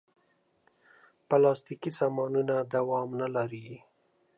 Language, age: Pashto, 30-39